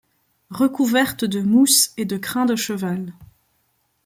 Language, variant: French, Français de métropole